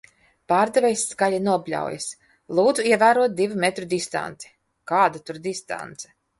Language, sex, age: Latvian, female, 50-59